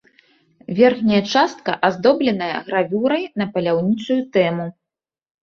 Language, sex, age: Belarusian, female, 30-39